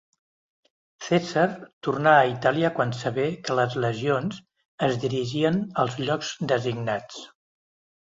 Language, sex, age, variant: Catalan, male, 60-69, Central